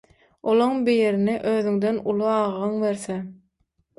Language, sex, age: Turkmen, female, 19-29